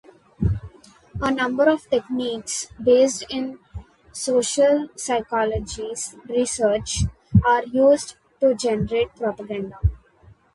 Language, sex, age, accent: English, female, under 19, India and South Asia (India, Pakistan, Sri Lanka)